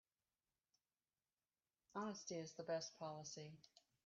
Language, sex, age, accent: English, female, 60-69, United States English